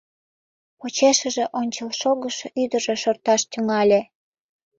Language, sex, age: Mari, female, 19-29